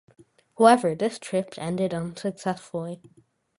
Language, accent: English, United States English